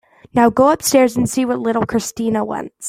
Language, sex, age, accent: English, female, under 19, United States English